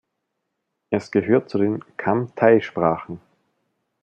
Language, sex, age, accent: German, male, 19-29, Österreichisches Deutsch